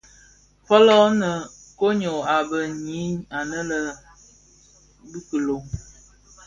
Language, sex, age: Bafia, female, 30-39